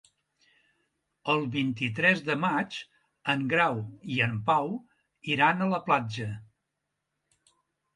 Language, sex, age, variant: Catalan, male, 70-79, Central